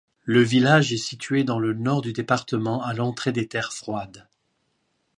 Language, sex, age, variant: French, male, 40-49, Français de métropole